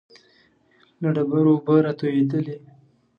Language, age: Pashto, 19-29